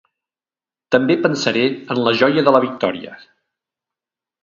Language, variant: Catalan, Central